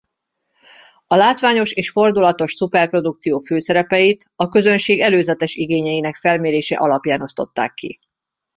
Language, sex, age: Hungarian, female, 40-49